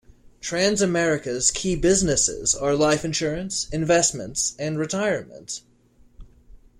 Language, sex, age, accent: English, male, 19-29, United States English